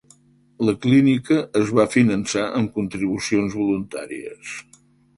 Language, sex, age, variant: Catalan, male, 70-79, Central